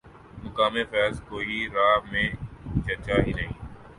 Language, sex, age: Urdu, male, 19-29